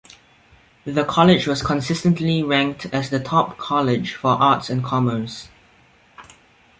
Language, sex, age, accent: English, male, under 19, Singaporean English